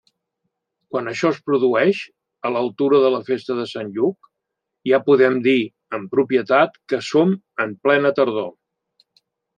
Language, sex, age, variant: Catalan, male, 80-89, Central